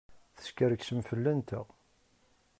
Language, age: Kabyle, 30-39